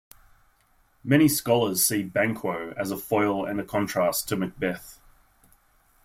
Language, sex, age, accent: English, male, 30-39, Australian English